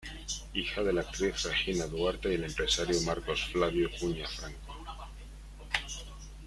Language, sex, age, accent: Spanish, male, 40-49, España: Centro-Sur peninsular (Madrid, Toledo, Castilla-La Mancha)